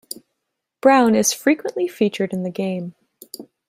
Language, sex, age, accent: English, female, 19-29, Canadian English